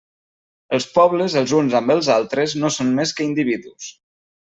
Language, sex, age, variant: Catalan, male, 19-29, Nord-Occidental